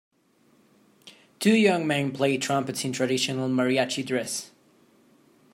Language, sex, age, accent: English, male, 19-29, United States English